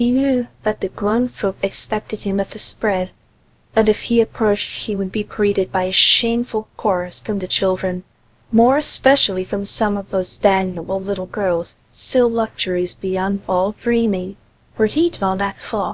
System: TTS, VITS